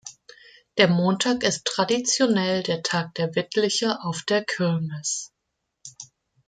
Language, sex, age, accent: German, female, 19-29, Deutschland Deutsch